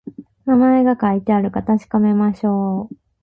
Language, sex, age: Japanese, female, 19-29